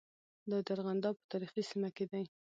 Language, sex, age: Pashto, female, 19-29